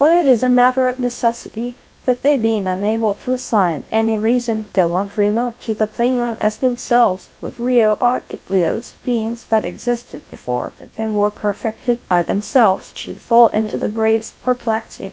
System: TTS, GlowTTS